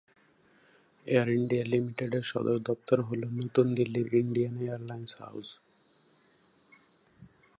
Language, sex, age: Bengali, male, 19-29